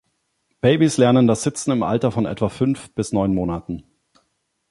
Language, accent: German, Deutschland Deutsch